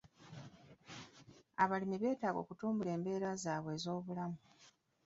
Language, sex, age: Ganda, female, 40-49